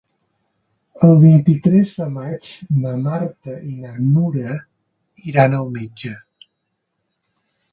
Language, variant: Catalan, Central